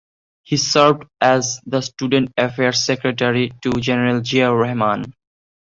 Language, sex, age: English, male, 19-29